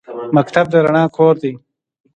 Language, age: Pashto, 19-29